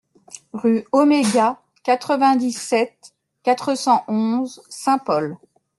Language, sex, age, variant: French, female, 30-39, Français de métropole